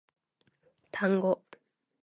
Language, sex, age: Japanese, female, 19-29